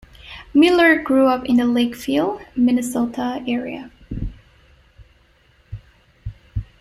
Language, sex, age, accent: English, female, 19-29, United States English